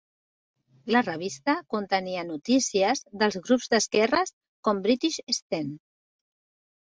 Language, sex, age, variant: Catalan, female, 40-49, Central